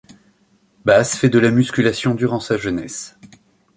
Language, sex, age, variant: French, male, 40-49, Français de métropole